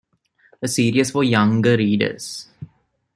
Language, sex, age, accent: English, male, 19-29, India and South Asia (India, Pakistan, Sri Lanka)